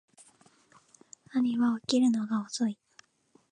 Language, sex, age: Japanese, female, under 19